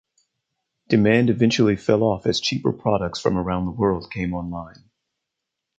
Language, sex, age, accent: English, male, 40-49, United States English